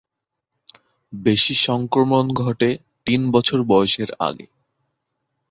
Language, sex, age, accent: Bengali, male, 19-29, শুদ্ধ বাংলা